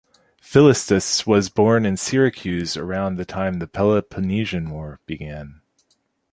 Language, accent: English, United States English